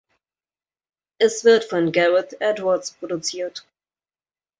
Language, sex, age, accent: German, female, 30-39, Deutschland Deutsch